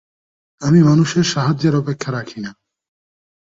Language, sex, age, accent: Bengali, male, 19-29, প্রমিত